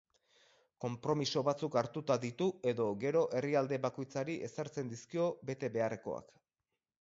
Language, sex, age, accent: Basque, male, 40-49, Erdialdekoa edo Nafarra (Gipuzkoa, Nafarroa)